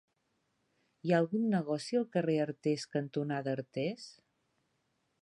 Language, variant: Catalan, Central